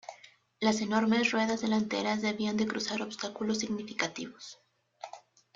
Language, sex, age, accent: Spanish, female, 19-29, México